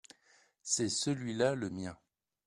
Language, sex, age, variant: French, male, 30-39, Français de métropole